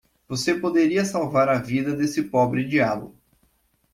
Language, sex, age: Portuguese, male, 19-29